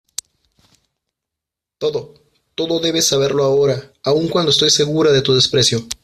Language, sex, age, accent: Spanish, male, 30-39, México